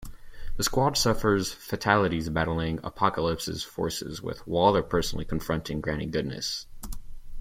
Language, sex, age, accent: English, male, 19-29, United States English